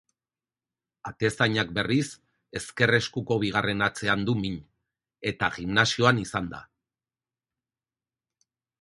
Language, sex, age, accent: Basque, male, 40-49, Erdialdekoa edo Nafarra (Gipuzkoa, Nafarroa)